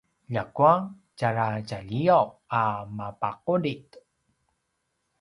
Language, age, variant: Paiwan, 30-39, pinayuanan a kinaikacedasan (東排灣語)